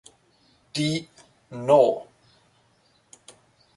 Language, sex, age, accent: German, male, 30-39, Deutschland Deutsch